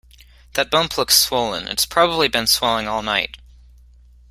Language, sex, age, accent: English, male, under 19, United States English